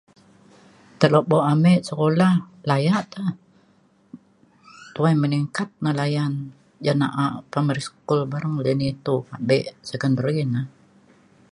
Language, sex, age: Mainstream Kenyah, female, 70-79